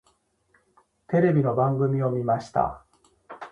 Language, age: Japanese, 40-49